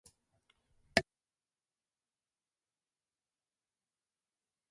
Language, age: Japanese, 50-59